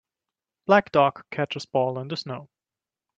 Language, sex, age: English, male, 30-39